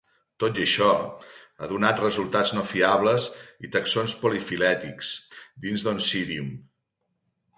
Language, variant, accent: Catalan, Central, central